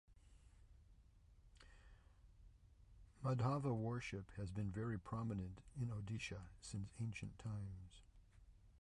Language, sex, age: English, male, 70-79